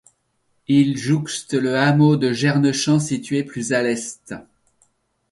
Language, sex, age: French, male, 60-69